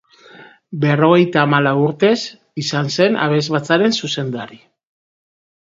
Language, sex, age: Basque, male, 30-39